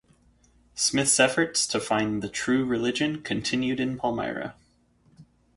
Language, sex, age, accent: English, male, 30-39, United States English